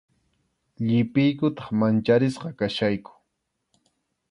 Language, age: Arequipa-La Unión Quechua, 19-29